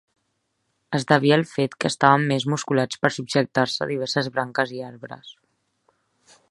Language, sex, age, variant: Catalan, female, 19-29, Central